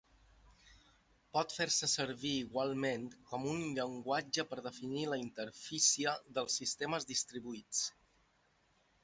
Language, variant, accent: Catalan, Balear, balear